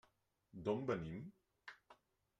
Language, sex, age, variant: Catalan, male, 40-49, Central